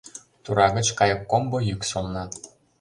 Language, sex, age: Mari, male, 19-29